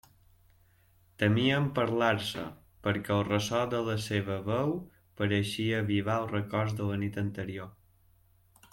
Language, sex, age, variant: Catalan, male, 30-39, Balear